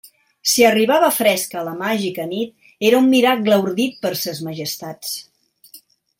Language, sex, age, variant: Catalan, female, 60-69, Central